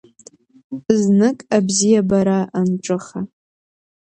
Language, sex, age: Abkhazian, female, under 19